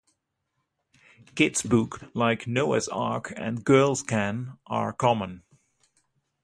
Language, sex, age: English, male, 30-39